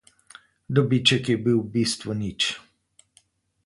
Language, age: Slovenian, 50-59